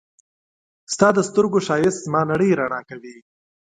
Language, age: Pashto, 19-29